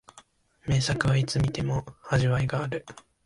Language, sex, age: Japanese, male, 19-29